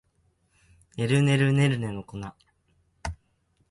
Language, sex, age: Japanese, male, 19-29